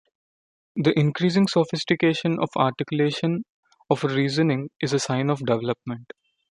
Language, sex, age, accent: English, male, 19-29, India and South Asia (India, Pakistan, Sri Lanka)